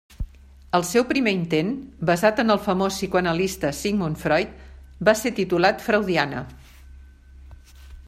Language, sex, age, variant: Catalan, female, 60-69, Central